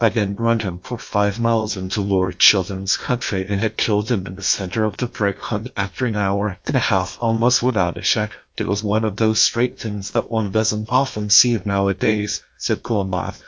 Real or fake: fake